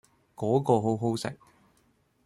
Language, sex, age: Cantonese, male, 19-29